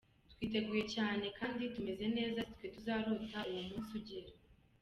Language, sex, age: Kinyarwanda, female, under 19